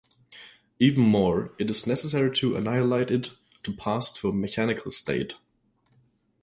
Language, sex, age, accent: English, male, 19-29, German English